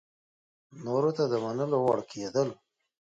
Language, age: Pashto, 30-39